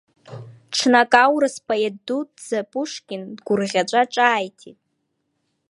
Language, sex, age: Abkhazian, female, under 19